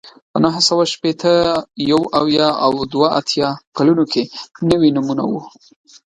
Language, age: Pashto, 19-29